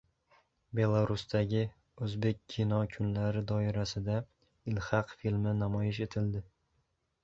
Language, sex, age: Uzbek, male, 19-29